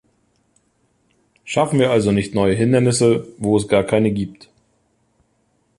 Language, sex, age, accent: German, male, 30-39, Deutschland Deutsch